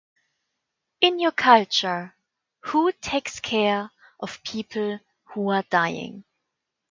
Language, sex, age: English, female, 19-29